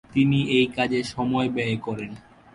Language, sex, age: Bengali, male, 19-29